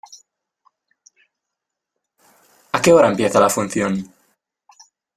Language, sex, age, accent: Spanish, male, under 19, España: Centro-Sur peninsular (Madrid, Toledo, Castilla-La Mancha)